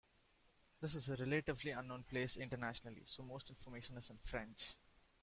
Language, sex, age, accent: English, male, 19-29, India and South Asia (India, Pakistan, Sri Lanka)